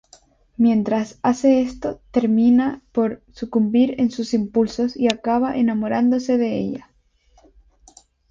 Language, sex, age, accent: Spanish, female, 19-29, España: Islas Canarias